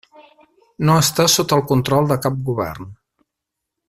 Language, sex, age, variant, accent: Catalan, male, 40-49, Central, central